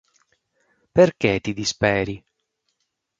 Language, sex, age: Italian, male, 40-49